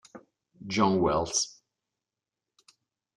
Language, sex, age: Italian, male, 50-59